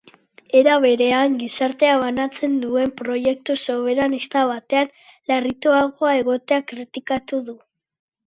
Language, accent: Basque, Mendebalekoa (Araba, Bizkaia, Gipuzkoako mendebaleko herri batzuk)